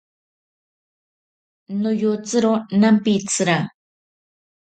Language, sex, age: Ashéninka Perené, female, 40-49